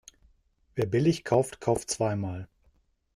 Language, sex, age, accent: German, male, 40-49, Deutschland Deutsch